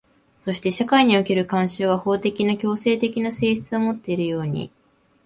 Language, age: Japanese, 19-29